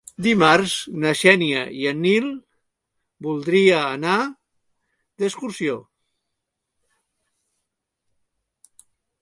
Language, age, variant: Catalan, 60-69, Central